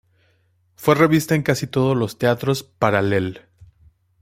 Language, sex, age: Spanish, male, 19-29